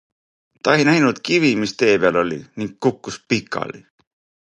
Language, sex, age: Estonian, male, 40-49